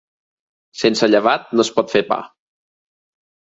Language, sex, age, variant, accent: Catalan, male, 19-29, Central, tarragoní